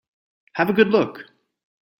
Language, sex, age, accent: English, male, 19-29, United States English